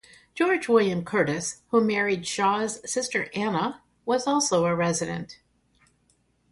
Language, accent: English, United States English